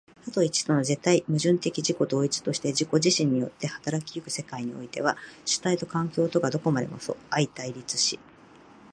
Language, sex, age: Japanese, female, 50-59